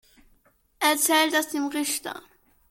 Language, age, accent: German, under 19, Deutschland Deutsch